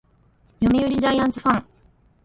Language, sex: Japanese, female